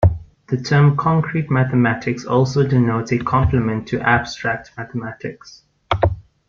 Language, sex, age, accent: English, male, 19-29, Southern African (South Africa, Zimbabwe, Namibia)